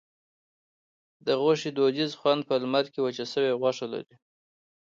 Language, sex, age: Pashto, male, 30-39